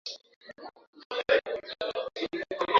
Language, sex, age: Kinyarwanda, female, 19-29